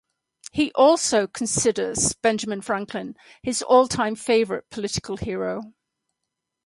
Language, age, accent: English, 70-79, England English